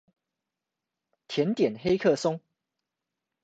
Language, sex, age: Chinese, male, 19-29